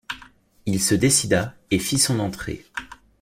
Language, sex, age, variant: French, male, 19-29, Français de métropole